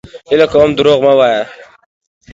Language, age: Pashto, 19-29